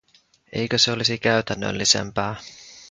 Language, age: Finnish, 19-29